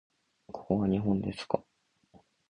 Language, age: Japanese, under 19